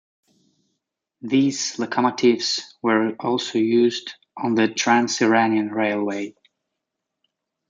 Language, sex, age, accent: English, male, 19-29, United States English